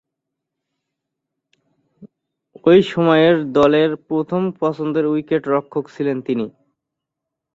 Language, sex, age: Bengali, male, 19-29